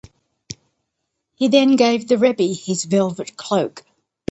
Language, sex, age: English, female, 60-69